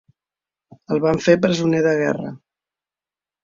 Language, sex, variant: Catalan, female, Central